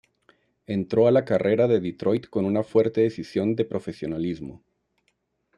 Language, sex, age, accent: Spanish, male, 40-49, México